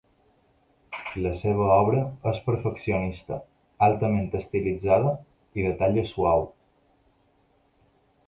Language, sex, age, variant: Catalan, male, under 19, Balear